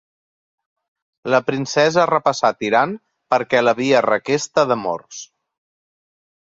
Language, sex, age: Catalan, male, 40-49